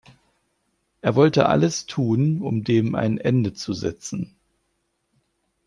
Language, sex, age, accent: German, male, 40-49, Deutschland Deutsch